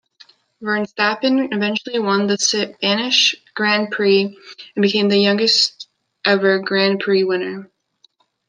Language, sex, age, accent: English, male, 19-29, United States English